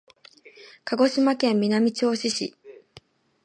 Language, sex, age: Japanese, female, under 19